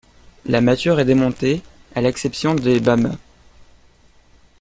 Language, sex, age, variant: French, male, under 19, Français de métropole